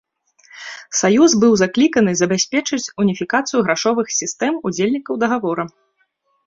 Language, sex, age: Belarusian, female, 30-39